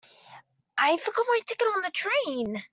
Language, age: English, under 19